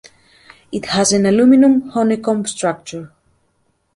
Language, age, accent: English, 30-39, United States English